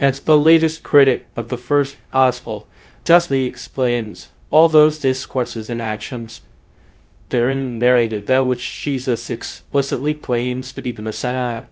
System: TTS, VITS